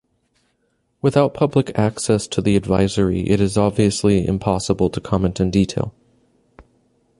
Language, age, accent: English, 19-29, United States English